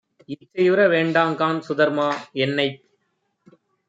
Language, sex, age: Tamil, male, 30-39